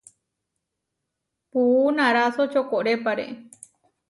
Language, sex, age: Huarijio, female, 19-29